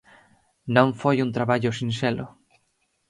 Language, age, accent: Galician, 19-29, Normativo (estándar)